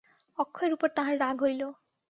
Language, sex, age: Bengali, female, 19-29